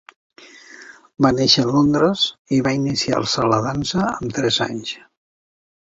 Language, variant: Catalan, Central